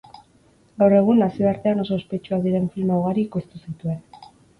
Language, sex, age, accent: Basque, female, 19-29, Mendebalekoa (Araba, Bizkaia, Gipuzkoako mendebaleko herri batzuk)